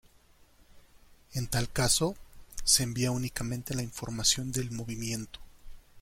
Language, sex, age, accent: Spanish, male, 30-39, México